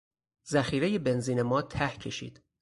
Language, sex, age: Persian, male, 30-39